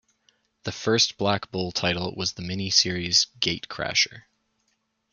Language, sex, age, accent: English, male, 19-29, Canadian English